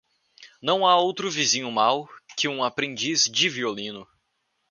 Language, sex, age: Portuguese, male, under 19